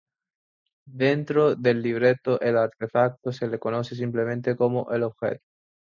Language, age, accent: Spanish, 19-29, España: Islas Canarias